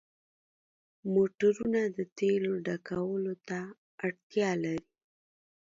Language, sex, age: Pashto, female, 30-39